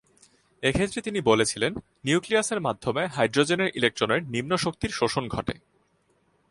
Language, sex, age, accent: Bengali, male, 19-29, প্রমিত